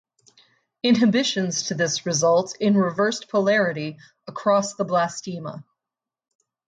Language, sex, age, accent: English, female, 30-39, United States English